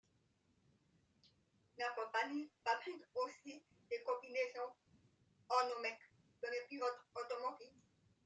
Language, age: French, 30-39